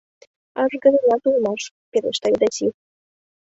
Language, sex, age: Mari, female, 19-29